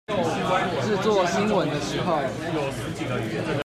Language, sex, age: Chinese, male, 30-39